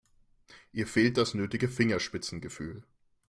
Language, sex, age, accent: German, male, 19-29, Deutschland Deutsch